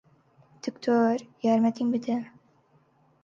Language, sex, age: Central Kurdish, female, under 19